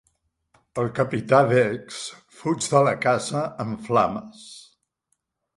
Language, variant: Catalan, Central